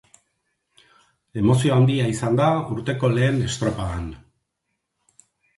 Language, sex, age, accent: Basque, male, 50-59, Erdialdekoa edo Nafarra (Gipuzkoa, Nafarroa)